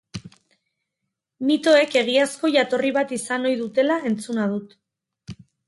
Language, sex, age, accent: Basque, female, 30-39, Erdialdekoa edo Nafarra (Gipuzkoa, Nafarroa)